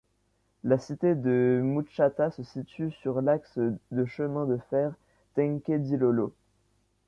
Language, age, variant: French, under 19, Français de métropole